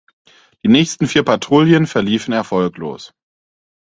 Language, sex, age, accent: German, male, 19-29, Deutschland Deutsch